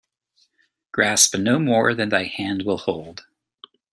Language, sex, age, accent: English, male, 30-39, United States English